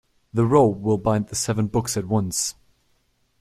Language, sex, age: English, male, 19-29